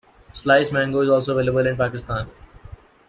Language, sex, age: English, male, 19-29